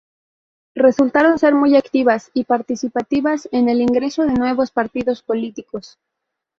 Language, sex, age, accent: Spanish, female, 19-29, México